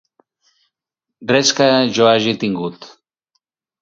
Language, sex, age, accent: Catalan, male, 50-59, Barcelonès